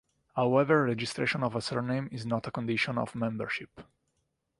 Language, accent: English, United States English